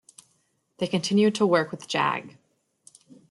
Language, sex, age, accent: English, female, 19-29, United States English